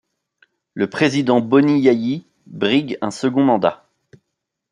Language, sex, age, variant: French, male, 30-39, Français de métropole